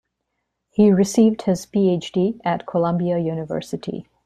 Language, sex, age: English, female, 50-59